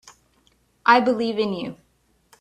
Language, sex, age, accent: English, female, 40-49, United States English